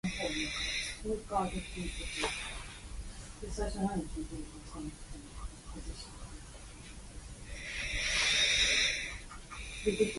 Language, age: English, 19-29